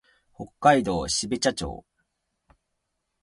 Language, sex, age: Japanese, male, 19-29